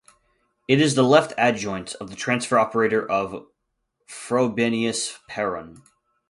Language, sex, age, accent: English, male, 19-29, United States English